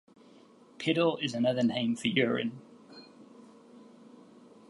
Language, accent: English, England English